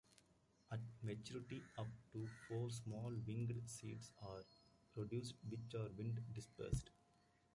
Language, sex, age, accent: English, male, 19-29, United States English